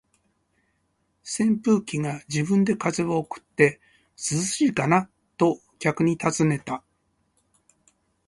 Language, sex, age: Japanese, male, 60-69